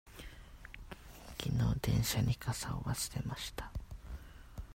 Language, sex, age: Japanese, male, 19-29